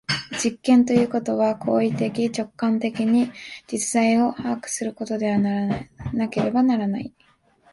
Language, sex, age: Japanese, female, 19-29